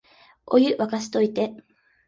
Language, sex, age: Japanese, female, 19-29